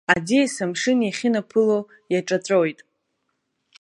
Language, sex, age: Abkhazian, female, under 19